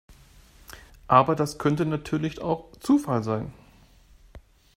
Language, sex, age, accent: German, male, 40-49, Deutschland Deutsch